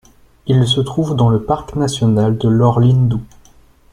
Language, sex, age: French, male, 19-29